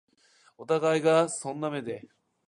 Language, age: Japanese, 19-29